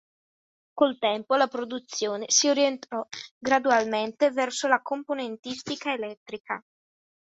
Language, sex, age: Italian, male, under 19